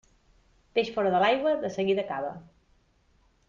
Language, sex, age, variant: Catalan, female, 30-39, Nord-Occidental